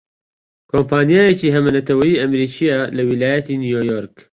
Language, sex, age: Central Kurdish, male, 30-39